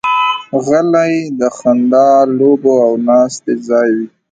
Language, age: Pashto, 19-29